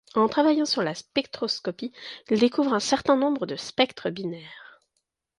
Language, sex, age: French, female, 30-39